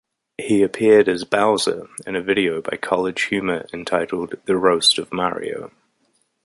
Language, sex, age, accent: English, male, 30-39, New Zealand English